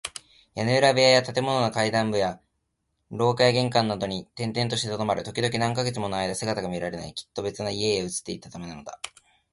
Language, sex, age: Japanese, male, 19-29